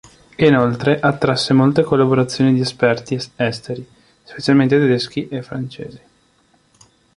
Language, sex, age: Italian, male, 19-29